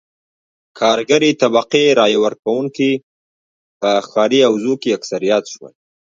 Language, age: Pashto, 19-29